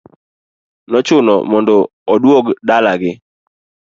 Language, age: Luo (Kenya and Tanzania), 19-29